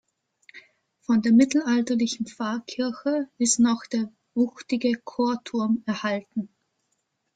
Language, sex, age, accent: German, female, 19-29, Österreichisches Deutsch